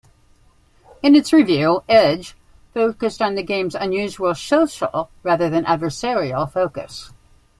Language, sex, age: English, female, 60-69